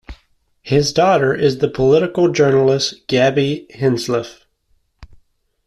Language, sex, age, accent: English, male, 19-29, United States English